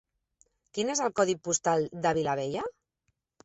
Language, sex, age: Catalan, female, 40-49